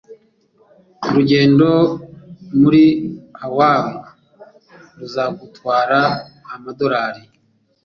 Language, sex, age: Kinyarwanda, female, under 19